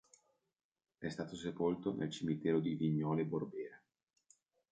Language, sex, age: Italian, male, 40-49